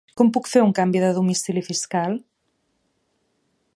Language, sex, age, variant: Catalan, female, 30-39, Central